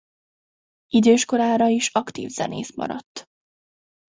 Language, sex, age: Hungarian, female, 19-29